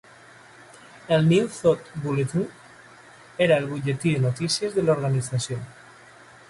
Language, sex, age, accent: Catalan, male, 30-39, valencià